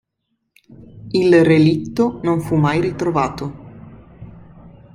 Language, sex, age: Italian, female, 19-29